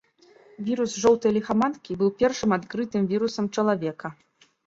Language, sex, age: Belarusian, female, 19-29